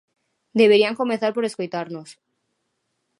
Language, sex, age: Galician, female, 19-29